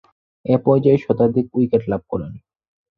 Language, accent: Bengali, প্রমিত বাংলা